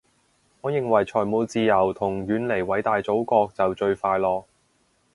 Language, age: Cantonese, 19-29